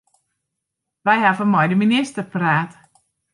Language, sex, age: Western Frisian, female, 40-49